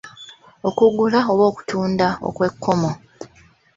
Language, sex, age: Ganda, female, 19-29